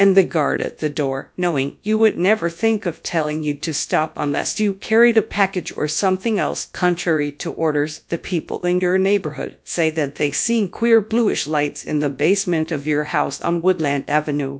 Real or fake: fake